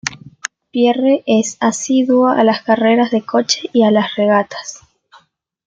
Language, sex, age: Spanish, female, under 19